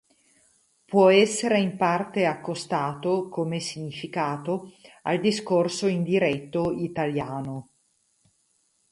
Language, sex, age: Italian, female, 40-49